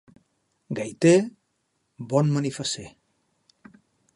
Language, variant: Catalan, Central